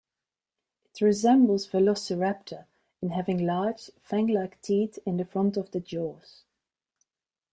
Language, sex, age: English, female, 40-49